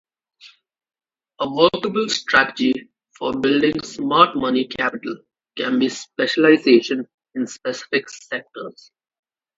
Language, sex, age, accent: English, male, under 19, India and South Asia (India, Pakistan, Sri Lanka)